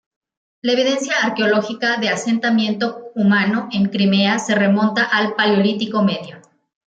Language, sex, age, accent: Spanish, female, 40-49, México